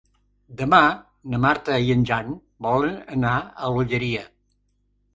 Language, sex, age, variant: Catalan, male, 80-89, Central